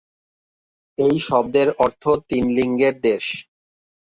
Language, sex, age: Bengali, male, 30-39